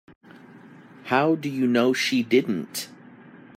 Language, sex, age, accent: English, male, 30-39, United States English